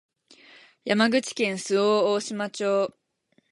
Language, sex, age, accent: Japanese, female, 19-29, 標準語